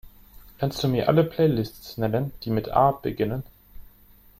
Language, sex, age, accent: German, male, under 19, Deutschland Deutsch